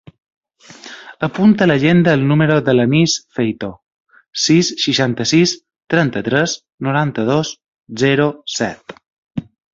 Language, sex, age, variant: Catalan, male, 30-39, Balear